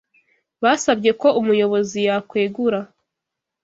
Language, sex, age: Kinyarwanda, female, 19-29